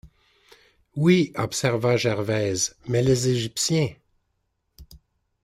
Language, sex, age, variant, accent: French, male, 60-69, Français d'Amérique du Nord, Français du Canada